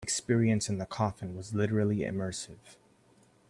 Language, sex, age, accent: English, male, under 19, United States English